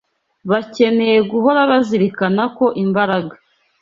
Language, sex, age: Kinyarwanda, female, 19-29